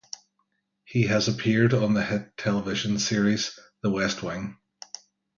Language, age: English, 40-49